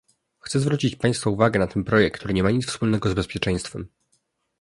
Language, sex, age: Polish, male, 19-29